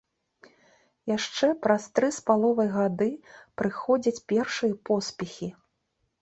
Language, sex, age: Belarusian, female, 40-49